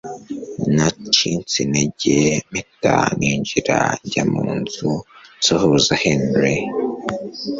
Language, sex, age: Kinyarwanda, male, 19-29